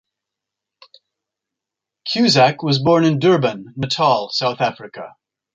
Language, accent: English, England English